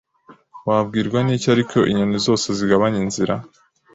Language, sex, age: Kinyarwanda, male, 40-49